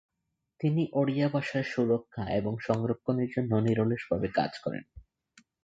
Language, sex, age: Bengali, male, 19-29